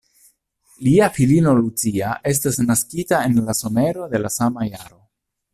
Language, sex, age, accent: Esperanto, male, 30-39, Internacia